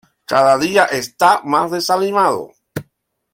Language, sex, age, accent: Spanish, male, 50-59, Caribe: Cuba, Venezuela, Puerto Rico, República Dominicana, Panamá, Colombia caribeña, México caribeño, Costa del golfo de México